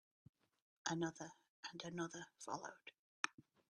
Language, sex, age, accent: English, female, 30-39, England English